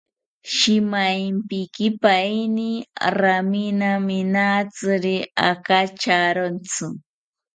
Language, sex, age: South Ucayali Ashéninka, female, 40-49